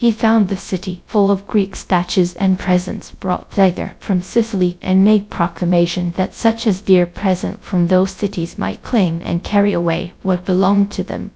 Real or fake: fake